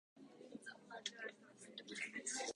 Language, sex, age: Japanese, female, 19-29